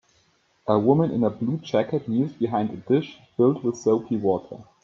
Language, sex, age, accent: English, male, 19-29, United States English